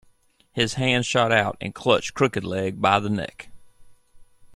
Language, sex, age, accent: English, male, 40-49, United States English